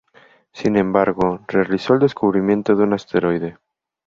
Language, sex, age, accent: Spanish, male, 19-29, México